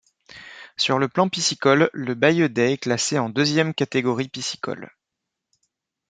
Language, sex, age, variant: French, male, 30-39, Français de métropole